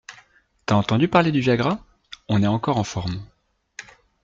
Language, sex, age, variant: French, male, 30-39, Français de métropole